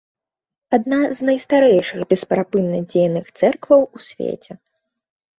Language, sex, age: Belarusian, female, 19-29